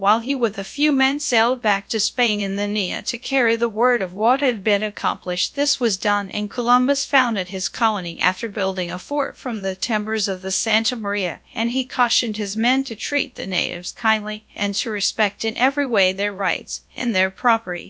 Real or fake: fake